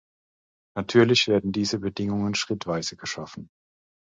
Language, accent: German, Deutschland Deutsch